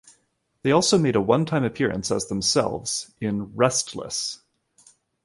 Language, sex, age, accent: English, male, 30-39, Canadian English